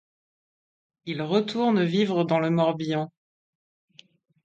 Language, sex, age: French, female, 40-49